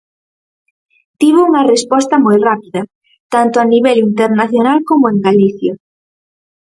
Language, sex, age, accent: Galician, female, under 19, Normativo (estándar)